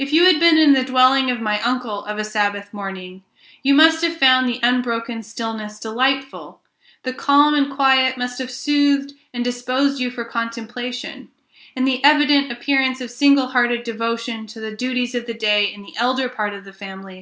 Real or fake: real